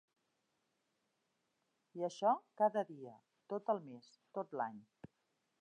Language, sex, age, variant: Catalan, female, 60-69, Central